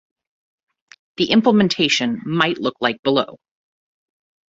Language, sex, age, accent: English, female, 30-39, United States English